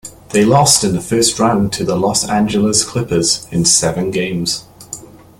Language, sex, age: English, male, 19-29